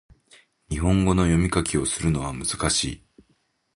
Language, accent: Japanese, 日本人